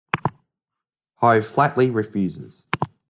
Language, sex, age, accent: English, male, 19-29, Australian English